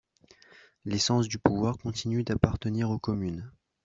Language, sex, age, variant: French, male, under 19, Français de métropole